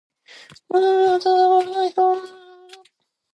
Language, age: Japanese, 19-29